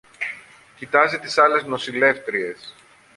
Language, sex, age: Greek, male, 40-49